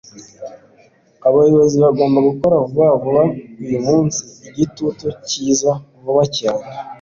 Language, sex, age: Kinyarwanda, male, 19-29